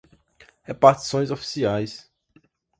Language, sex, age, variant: Portuguese, male, 19-29, Portuguese (Brasil)